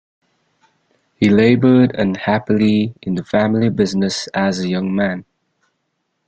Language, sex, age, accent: English, male, 19-29, India and South Asia (India, Pakistan, Sri Lanka)